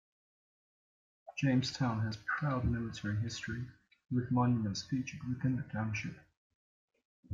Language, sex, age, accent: English, male, 19-29, Australian English